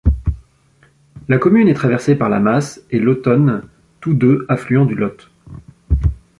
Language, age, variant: French, 30-39, Français de métropole